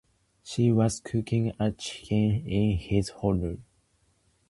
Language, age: English, under 19